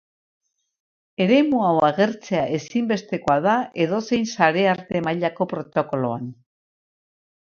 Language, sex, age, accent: Basque, female, 70-79, Mendebalekoa (Araba, Bizkaia, Gipuzkoako mendebaleko herri batzuk)